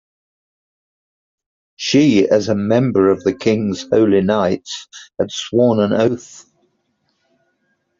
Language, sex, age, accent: English, male, 80-89, England English